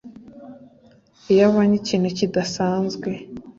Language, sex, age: Kinyarwanda, female, 19-29